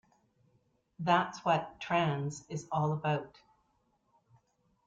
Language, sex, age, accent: English, female, 50-59, Canadian English